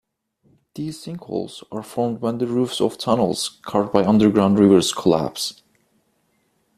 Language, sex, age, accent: English, male, 19-29, United States English